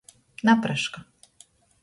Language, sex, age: Latgalian, female, 40-49